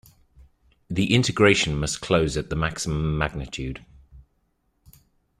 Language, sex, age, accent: English, male, 30-39, England English